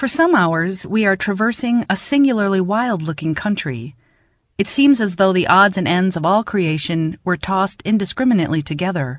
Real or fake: real